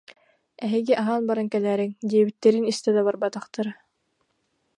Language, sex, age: Yakut, female, 19-29